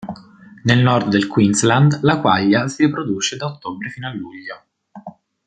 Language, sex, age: Italian, male, 19-29